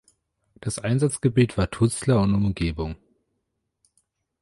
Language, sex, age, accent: German, male, under 19, Deutschland Deutsch